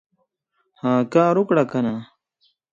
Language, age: Pashto, 19-29